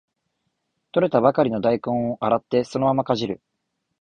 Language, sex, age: Japanese, male, 19-29